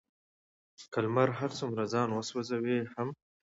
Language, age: Pashto, 19-29